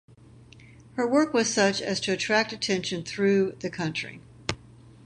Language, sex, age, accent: English, female, 70-79, United States English